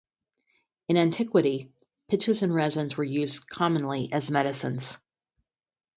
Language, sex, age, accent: English, female, 50-59, United States English; Midwestern